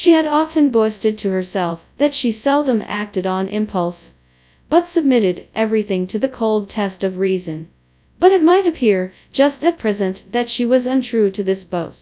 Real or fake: fake